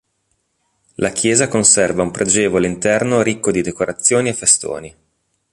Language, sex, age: Italian, male, 30-39